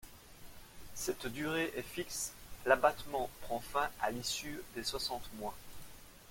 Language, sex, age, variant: French, male, 30-39, Français de métropole